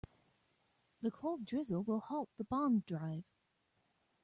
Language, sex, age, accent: English, female, 30-39, United States English